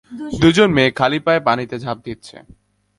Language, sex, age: Bengali, male, 19-29